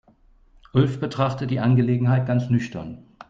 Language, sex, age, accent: German, male, 30-39, Deutschland Deutsch